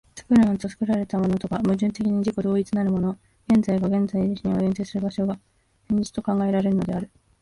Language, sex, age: Japanese, female, 19-29